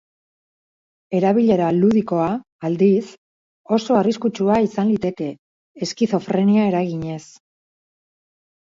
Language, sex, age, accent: Basque, female, 40-49, Erdialdekoa edo Nafarra (Gipuzkoa, Nafarroa)